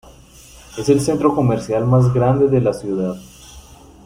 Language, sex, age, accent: Spanish, male, 19-29, Andino-Pacífico: Colombia, Perú, Ecuador, oeste de Bolivia y Venezuela andina